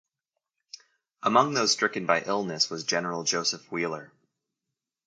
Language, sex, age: English, male, 30-39